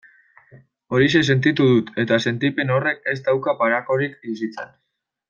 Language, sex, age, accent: Basque, male, 19-29, Mendebalekoa (Araba, Bizkaia, Gipuzkoako mendebaleko herri batzuk)